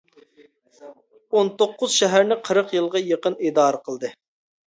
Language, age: Uyghur, 19-29